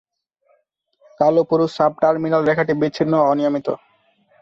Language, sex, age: Bengali, male, 19-29